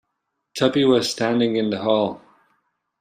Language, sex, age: English, male, 19-29